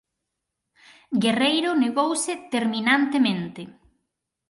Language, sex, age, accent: Galician, female, 19-29, Central (sen gheada)